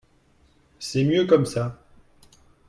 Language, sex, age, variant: French, male, 40-49, Français de métropole